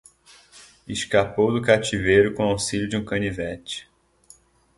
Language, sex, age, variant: Portuguese, male, 19-29, Portuguese (Brasil)